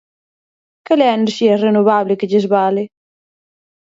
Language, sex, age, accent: Galician, female, 30-39, Central (gheada)